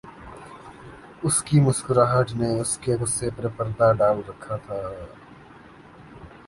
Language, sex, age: Urdu, male, 19-29